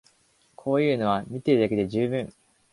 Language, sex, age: Japanese, male, under 19